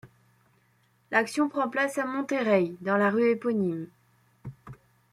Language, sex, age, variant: French, female, under 19, Français de métropole